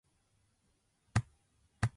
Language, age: Japanese, 19-29